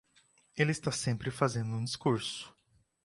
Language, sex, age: Portuguese, male, 19-29